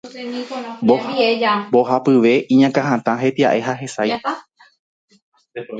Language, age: Guarani, 19-29